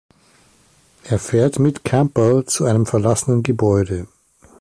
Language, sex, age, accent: German, male, 50-59, Deutschland Deutsch